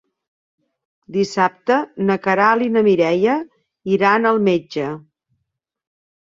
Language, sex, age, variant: Catalan, female, 50-59, Septentrional